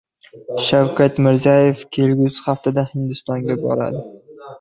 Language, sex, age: Uzbek, male, under 19